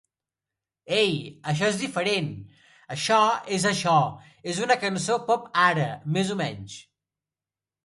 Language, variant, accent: Catalan, Central, central